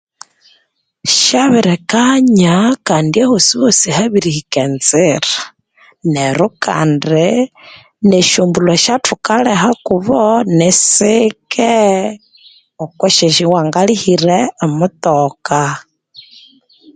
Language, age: Konzo, 19-29